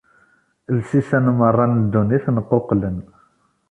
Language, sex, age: Kabyle, male, 30-39